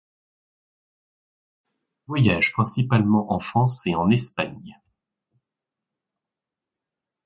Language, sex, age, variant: French, male, 19-29, Français de métropole